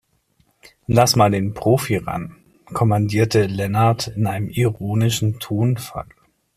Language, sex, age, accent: German, male, 30-39, Deutschland Deutsch